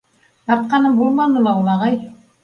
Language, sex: Bashkir, female